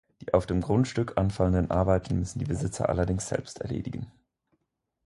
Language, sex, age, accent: German, male, 19-29, Schweizerdeutsch